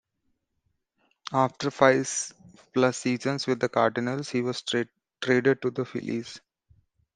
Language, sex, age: English, male, 30-39